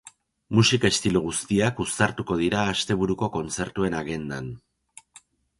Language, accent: Basque, Erdialdekoa edo Nafarra (Gipuzkoa, Nafarroa)